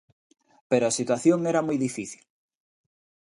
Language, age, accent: Galician, 19-29, Normativo (estándar)